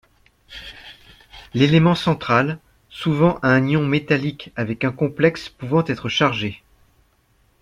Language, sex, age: French, male, 50-59